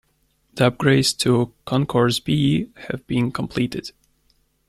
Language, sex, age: English, male, 19-29